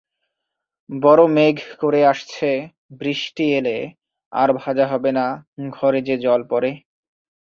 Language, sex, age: Bengali, male, 19-29